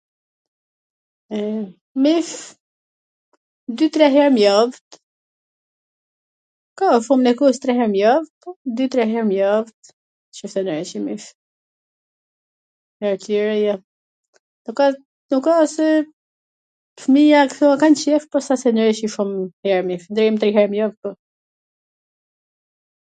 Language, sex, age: Gheg Albanian, female, 40-49